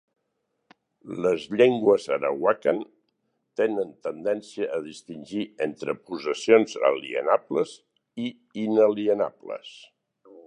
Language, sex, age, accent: Catalan, male, 60-69, Barceloní